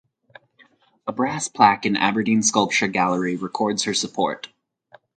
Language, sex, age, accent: English, male, 30-39, United States English